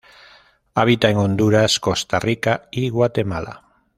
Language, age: Spanish, 30-39